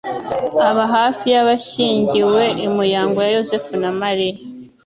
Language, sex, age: Kinyarwanda, female, 30-39